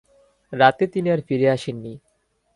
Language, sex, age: Bengali, male, 19-29